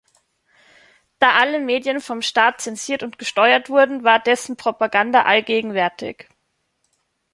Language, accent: German, Österreichisches Deutsch